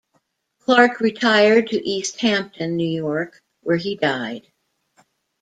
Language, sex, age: English, female, 60-69